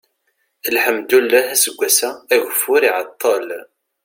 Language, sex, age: Kabyle, male, 30-39